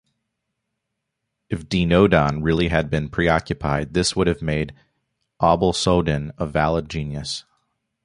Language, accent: English, United States English